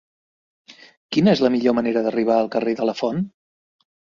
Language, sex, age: Catalan, male, 40-49